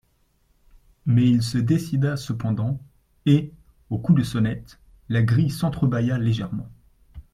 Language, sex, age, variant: French, male, 19-29, Français de métropole